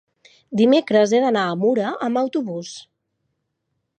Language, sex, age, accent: Catalan, female, 30-39, central; nord-occidental